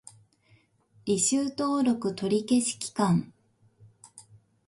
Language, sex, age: Japanese, female, 30-39